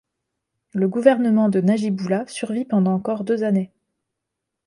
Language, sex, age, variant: French, female, 19-29, Français de métropole